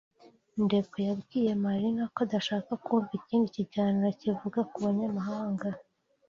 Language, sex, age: Kinyarwanda, female, 30-39